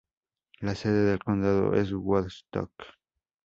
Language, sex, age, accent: Spanish, male, under 19, México